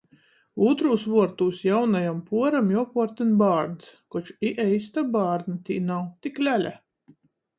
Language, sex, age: Latgalian, female, 40-49